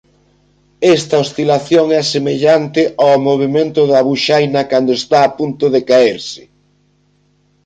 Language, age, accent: Galician, 40-49, Normativo (estándar)